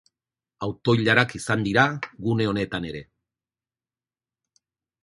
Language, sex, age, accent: Basque, male, 40-49, Erdialdekoa edo Nafarra (Gipuzkoa, Nafarroa)